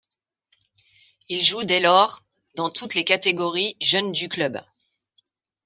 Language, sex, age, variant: French, female, 40-49, Français de métropole